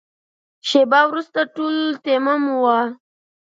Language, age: Pashto, 40-49